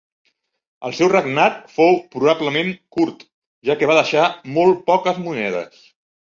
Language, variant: Catalan, Central